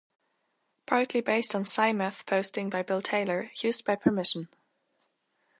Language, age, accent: English, under 19, United States English